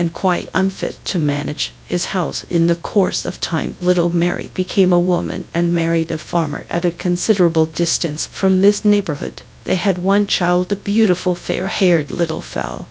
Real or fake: fake